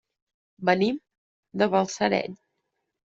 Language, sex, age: Catalan, female, 30-39